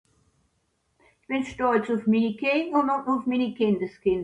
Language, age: French, 70-79